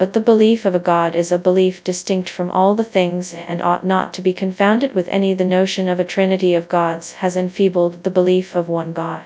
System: TTS, FastPitch